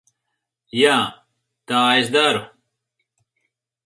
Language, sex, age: Latvian, male, 50-59